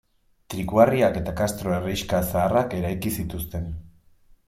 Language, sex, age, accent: Basque, male, 30-39, Mendebalekoa (Araba, Bizkaia, Gipuzkoako mendebaleko herri batzuk)